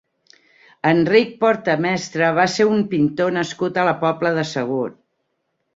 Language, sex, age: Catalan, female, 50-59